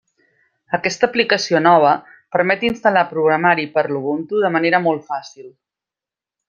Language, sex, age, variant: Catalan, female, 50-59, Central